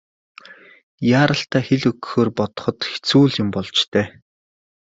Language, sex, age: Mongolian, male, 30-39